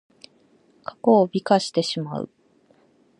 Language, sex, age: Japanese, female, 19-29